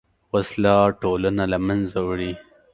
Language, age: Pashto, 19-29